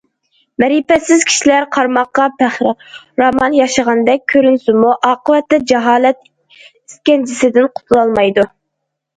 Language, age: Uyghur, under 19